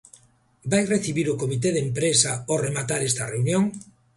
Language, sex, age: Galician, male, 50-59